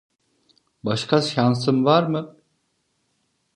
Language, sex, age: Turkish, male, 50-59